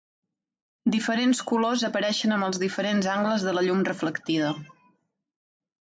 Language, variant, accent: Catalan, Septentrional, central; septentrional